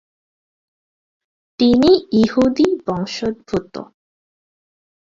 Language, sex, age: Bengali, female, 19-29